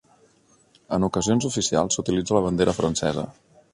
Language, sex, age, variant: Catalan, male, 40-49, Central